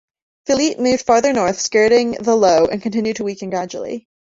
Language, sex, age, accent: English, female, 19-29, England English